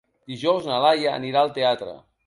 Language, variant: Catalan, Central